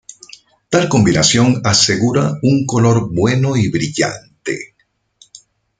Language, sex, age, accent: Spanish, male, 50-59, Caribe: Cuba, Venezuela, Puerto Rico, República Dominicana, Panamá, Colombia caribeña, México caribeño, Costa del golfo de México